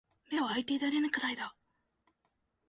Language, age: Japanese, 19-29